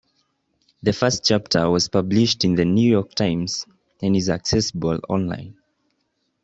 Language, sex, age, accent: English, male, 19-29, United States English